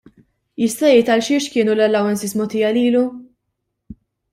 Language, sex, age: Maltese, female, 19-29